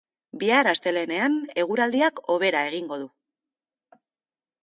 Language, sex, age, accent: Basque, female, 30-39, Erdialdekoa edo Nafarra (Gipuzkoa, Nafarroa)